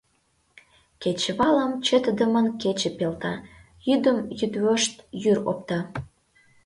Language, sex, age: Mari, female, under 19